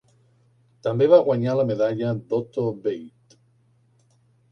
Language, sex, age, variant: Catalan, male, 50-59, Nord-Occidental